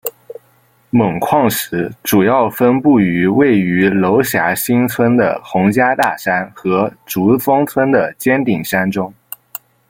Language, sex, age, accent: Chinese, male, under 19, 出生地：浙江省